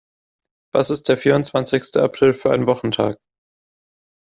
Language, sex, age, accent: German, male, 19-29, Deutschland Deutsch